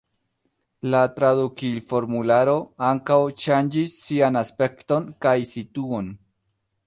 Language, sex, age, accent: Esperanto, male, 19-29, Internacia